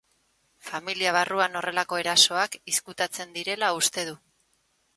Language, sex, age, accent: Basque, female, 40-49, Erdialdekoa edo Nafarra (Gipuzkoa, Nafarroa)